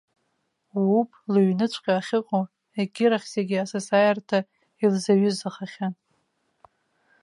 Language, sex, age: Abkhazian, female, 19-29